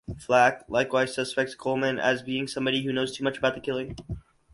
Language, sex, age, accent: English, male, under 19, United States English